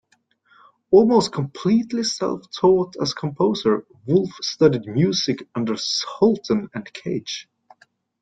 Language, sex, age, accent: English, male, 19-29, United States English